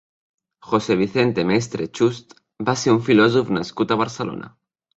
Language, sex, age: Catalan, male, under 19